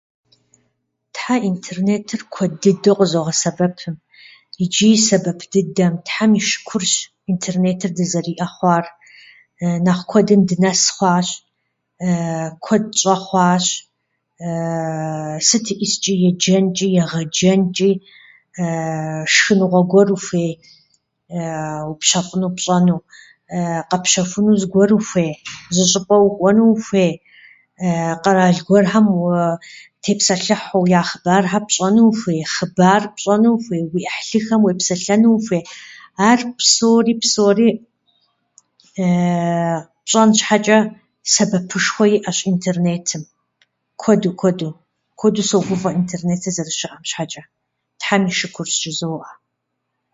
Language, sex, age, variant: Kabardian, female, 50-59, Адыгэбзэ (Къэбэрдей, Кирил, псоми зэдай)